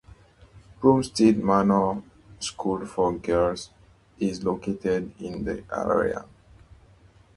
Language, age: English, 19-29